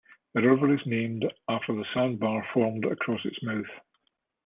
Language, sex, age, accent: English, male, 50-59, Scottish English